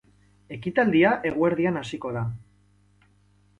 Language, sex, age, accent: Basque, male, 19-29, Erdialdekoa edo Nafarra (Gipuzkoa, Nafarroa)